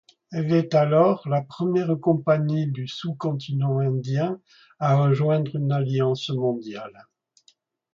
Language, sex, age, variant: French, male, 60-69, Français de métropole